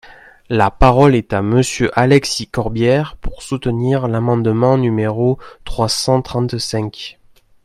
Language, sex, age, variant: French, male, 19-29, Français de métropole